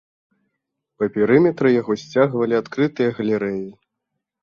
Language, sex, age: Belarusian, male, under 19